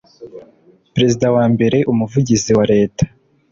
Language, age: Kinyarwanda, 19-29